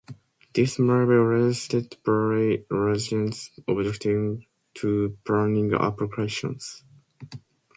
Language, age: English, 19-29